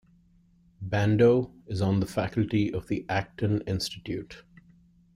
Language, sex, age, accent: English, male, 40-49, India and South Asia (India, Pakistan, Sri Lanka)